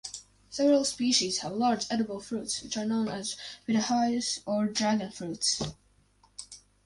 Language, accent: English, United States English